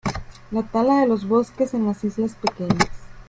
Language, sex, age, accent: Spanish, female, 19-29, México